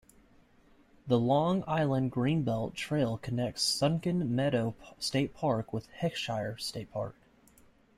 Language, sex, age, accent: English, male, 19-29, United States English